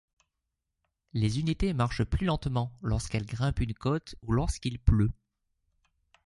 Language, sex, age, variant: French, male, 30-39, Français de métropole